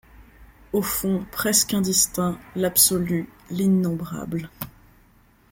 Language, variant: French, Français de métropole